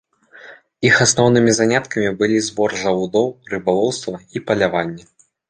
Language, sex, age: Belarusian, male, 19-29